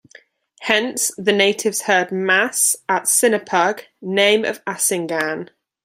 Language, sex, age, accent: English, female, 19-29, England English